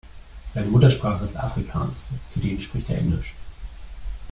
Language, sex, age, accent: German, male, 30-39, Deutschland Deutsch